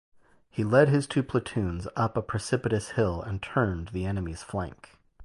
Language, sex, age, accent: English, male, 40-49, United States English